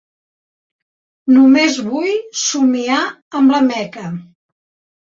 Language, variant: Catalan, Central